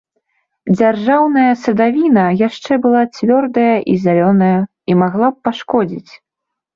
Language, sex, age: Belarusian, female, 19-29